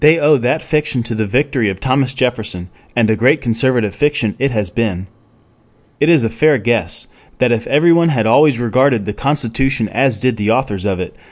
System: none